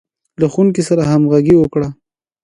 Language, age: Pashto, 19-29